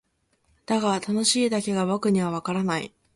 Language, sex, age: Japanese, female, 19-29